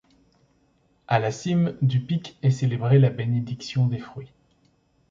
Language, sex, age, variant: French, male, 30-39, Français de métropole